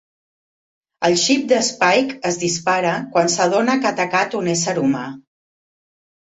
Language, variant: Catalan, Central